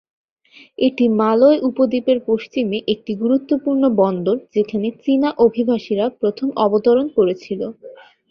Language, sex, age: Bengali, female, 19-29